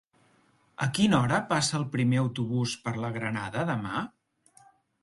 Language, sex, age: Catalan, male, 40-49